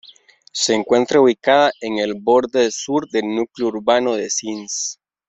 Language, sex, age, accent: Spanish, male, 30-39, América central